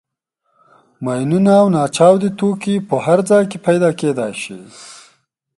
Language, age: Pashto, 19-29